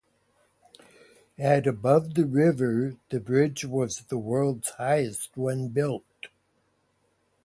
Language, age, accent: English, 70-79, Canadian English